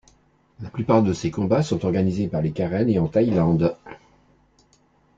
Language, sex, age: French, male, 60-69